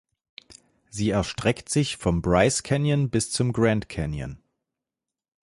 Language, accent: German, Deutschland Deutsch